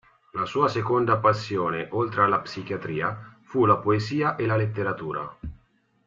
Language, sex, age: Italian, male, 40-49